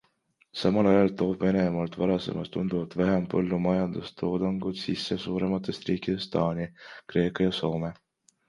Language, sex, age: Estonian, male, 19-29